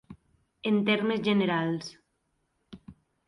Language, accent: Catalan, valencià